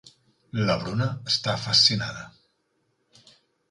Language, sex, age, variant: Catalan, male, 40-49, Central